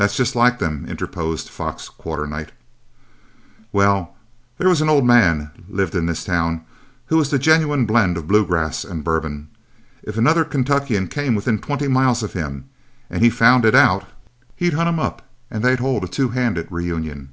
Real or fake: real